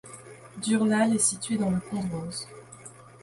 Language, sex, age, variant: French, female, 19-29, Français de métropole